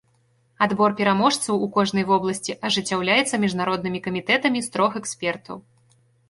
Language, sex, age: Belarusian, female, 19-29